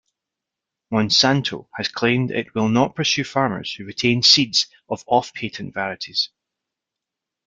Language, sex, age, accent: English, male, 30-39, Scottish English